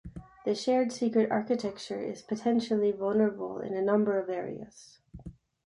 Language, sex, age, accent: English, female, 19-29, United States English